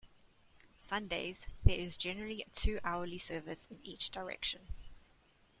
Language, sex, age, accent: English, female, 19-29, Southern African (South Africa, Zimbabwe, Namibia)